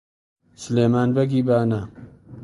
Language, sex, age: Central Kurdish, male, 30-39